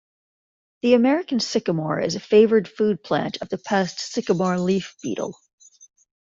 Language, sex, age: English, female, 50-59